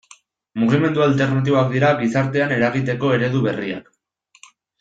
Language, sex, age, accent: Basque, male, 19-29, Erdialdekoa edo Nafarra (Gipuzkoa, Nafarroa)